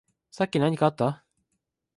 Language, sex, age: Japanese, male, 19-29